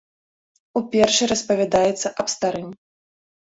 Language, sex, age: Belarusian, female, 30-39